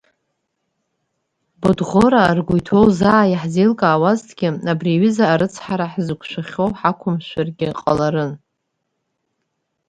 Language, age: Abkhazian, 30-39